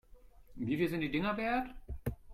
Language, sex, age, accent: German, male, 30-39, Deutschland Deutsch